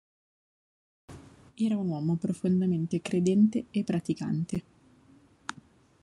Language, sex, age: Italian, female, 30-39